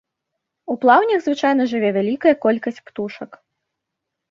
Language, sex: Belarusian, female